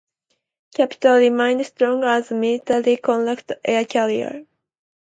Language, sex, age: English, female, 19-29